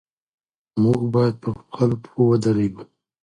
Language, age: Pashto, 30-39